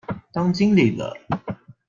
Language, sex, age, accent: Chinese, male, 19-29, 出生地：高雄市